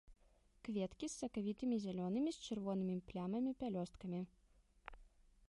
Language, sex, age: Belarusian, female, 19-29